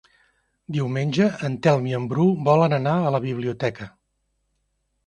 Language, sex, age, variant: Catalan, male, 50-59, Central